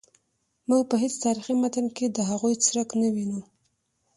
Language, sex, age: Pashto, female, 19-29